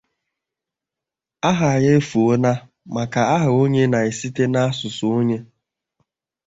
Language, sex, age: Igbo, male, 19-29